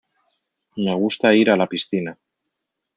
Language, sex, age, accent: Spanish, male, 30-39, España: Centro-Sur peninsular (Madrid, Toledo, Castilla-La Mancha)